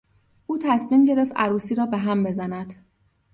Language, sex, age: Persian, female, 30-39